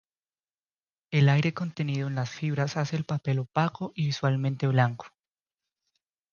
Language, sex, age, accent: Spanish, male, 19-29, Andino-Pacífico: Colombia, Perú, Ecuador, oeste de Bolivia y Venezuela andina